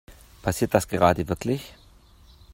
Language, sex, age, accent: German, male, 40-49, Deutschland Deutsch